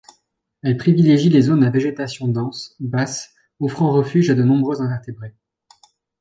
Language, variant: French, Français de métropole